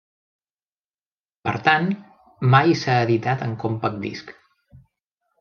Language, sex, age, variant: Catalan, male, 30-39, Central